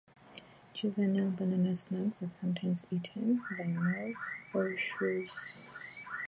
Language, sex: English, female